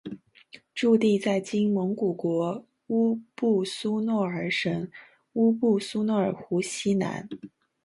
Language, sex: Chinese, female